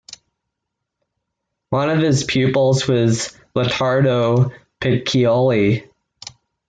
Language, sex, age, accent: English, male, under 19, United States English